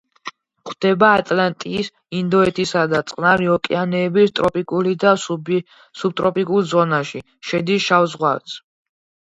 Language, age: Georgian, under 19